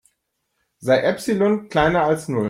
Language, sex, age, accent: German, male, 30-39, Deutschland Deutsch